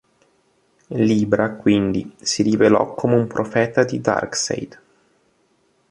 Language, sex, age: Italian, male, 19-29